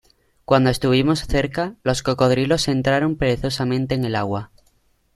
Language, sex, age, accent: Spanish, male, under 19, España: Sur peninsular (Andalucia, Extremadura, Murcia)